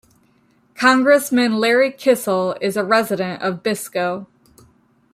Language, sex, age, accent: English, female, 30-39, United States English